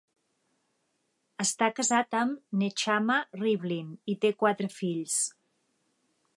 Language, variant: Catalan, Septentrional